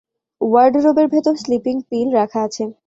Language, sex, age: Bengali, female, 19-29